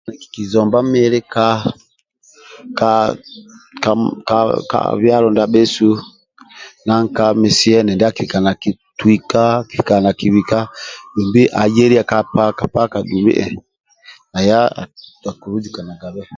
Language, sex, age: Amba (Uganda), male, 40-49